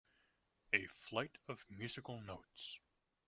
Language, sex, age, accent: English, male, 19-29, United States English